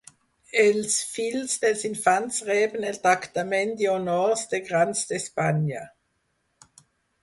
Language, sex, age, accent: Catalan, female, 50-59, aprenent (recent, des d'altres llengües)